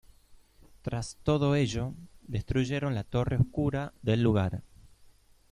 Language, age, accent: Spanish, 30-39, Rioplatense: Argentina, Uruguay, este de Bolivia, Paraguay